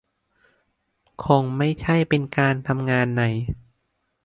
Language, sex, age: Thai, male, under 19